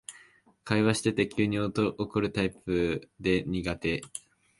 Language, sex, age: Japanese, male, under 19